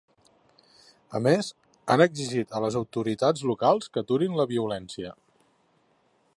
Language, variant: Catalan, Central